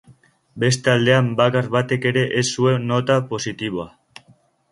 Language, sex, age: Basque, male, under 19